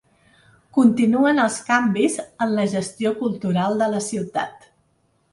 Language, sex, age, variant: Catalan, female, 60-69, Central